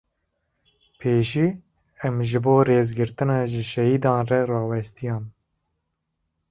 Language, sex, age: Kurdish, male, 19-29